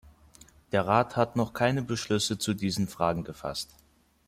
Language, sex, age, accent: German, male, under 19, Deutschland Deutsch